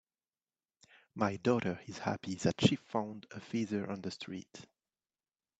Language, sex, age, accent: English, male, 30-39, Canadian English